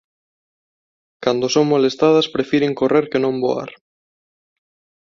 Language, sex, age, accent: Galician, male, 19-29, Neofalante